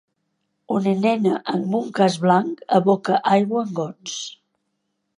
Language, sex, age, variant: Catalan, female, 60-69, Central